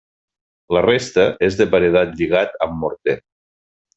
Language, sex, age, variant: Catalan, male, 40-49, Nord-Occidental